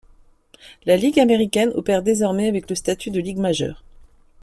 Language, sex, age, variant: French, female, 40-49, Français de métropole